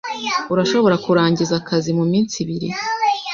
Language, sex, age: Kinyarwanda, female, 19-29